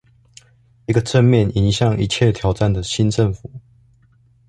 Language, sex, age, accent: Chinese, male, 19-29, 出生地：彰化縣